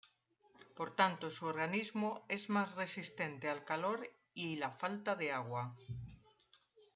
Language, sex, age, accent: Spanish, female, 50-59, España: Norte peninsular (Asturias, Castilla y León, Cantabria, País Vasco, Navarra, Aragón, La Rioja, Guadalajara, Cuenca)